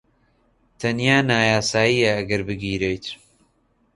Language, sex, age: Central Kurdish, male, 19-29